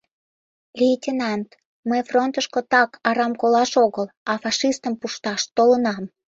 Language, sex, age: Mari, female, 19-29